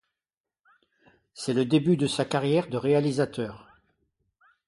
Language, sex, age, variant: French, male, 70-79, Français de métropole